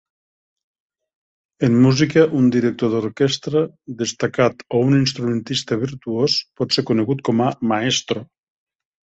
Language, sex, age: Catalan, male, 50-59